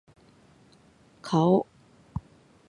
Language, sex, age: Japanese, female, 40-49